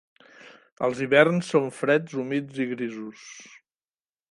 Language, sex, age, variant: Catalan, male, 60-69, Central